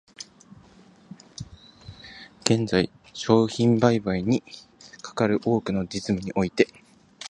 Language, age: Japanese, 19-29